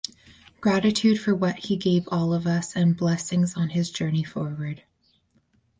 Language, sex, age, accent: English, female, 19-29, United States English